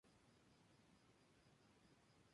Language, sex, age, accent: Spanish, male, 19-29, México